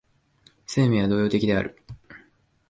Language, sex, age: Japanese, male, 19-29